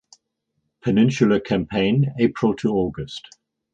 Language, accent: English, England English